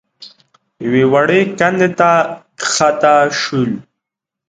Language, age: Pashto, 19-29